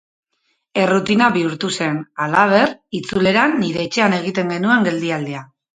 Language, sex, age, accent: Basque, female, 40-49, Mendebalekoa (Araba, Bizkaia, Gipuzkoako mendebaleko herri batzuk)